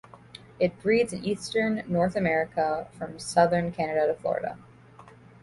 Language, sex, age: English, female, 19-29